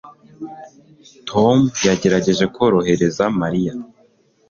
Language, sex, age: Kinyarwanda, male, 19-29